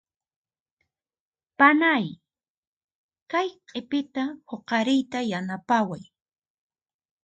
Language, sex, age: Puno Quechua, female, 30-39